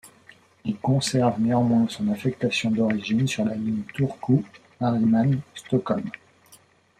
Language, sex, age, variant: French, male, 40-49, Français de métropole